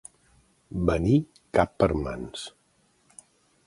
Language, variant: Catalan, Central